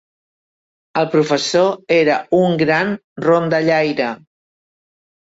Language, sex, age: Catalan, female, 60-69